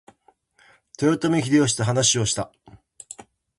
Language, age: Japanese, 50-59